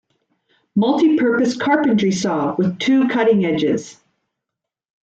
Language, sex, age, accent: English, female, 40-49, Canadian English